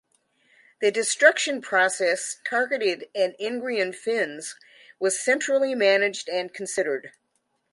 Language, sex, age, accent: English, female, 70-79, United States English